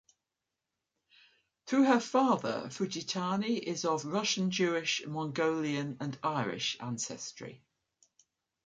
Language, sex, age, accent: English, female, 60-69, England English